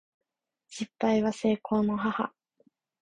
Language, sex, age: Japanese, female, 19-29